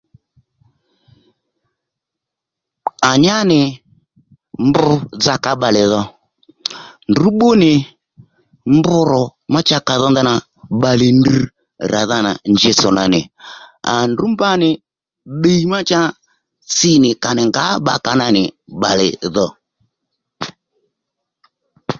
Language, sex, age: Lendu, male, 60-69